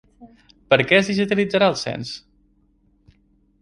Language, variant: Catalan, Nord-Occidental